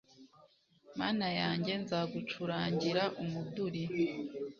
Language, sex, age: Kinyarwanda, female, 19-29